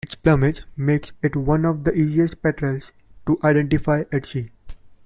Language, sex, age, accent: English, male, 19-29, India and South Asia (India, Pakistan, Sri Lanka)